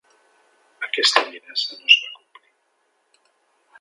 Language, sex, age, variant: Catalan, male, 50-59, Central